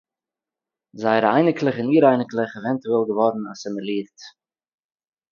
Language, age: Yiddish, 30-39